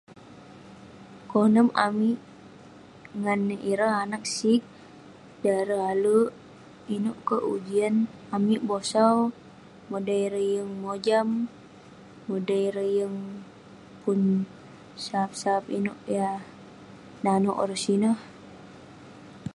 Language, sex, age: Western Penan, female, under 19